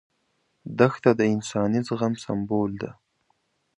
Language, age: Pashto, 19-29